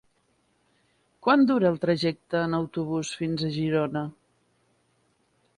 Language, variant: Catalan, Central